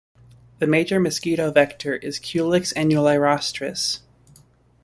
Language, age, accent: English, 19-29, United States English